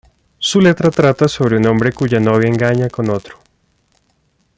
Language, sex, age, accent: Spanish, male, 30-39, Andino-Pacífico: Colombia, Perú, Ecuador, oeste de Bolivia y Venezuela andina